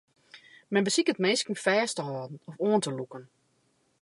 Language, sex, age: Western Frisian, female, 40-49